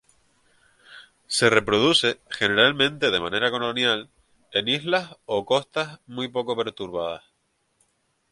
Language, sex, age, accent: Spanish, male, 19-29, España: Islas Canarias